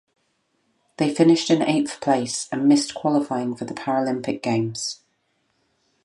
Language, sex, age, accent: English, female, 30-39, England English